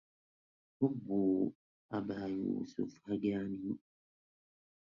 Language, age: Arabic, 40-49